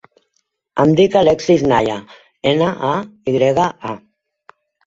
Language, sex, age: Catalan, female, 30-39